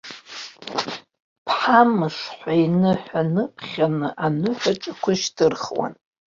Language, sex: Abkhazian, female